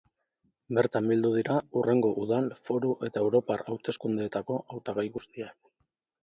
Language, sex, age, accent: Basque, male, 40-49, Mendebalekoa (Araba, Bizkaia, Gipuzkoako mendebaleko herri batzuk)